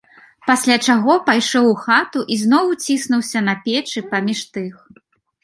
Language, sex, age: Belarusian, female, 19-29